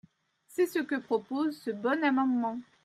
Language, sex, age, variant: French, female, 30-39, Français de métropole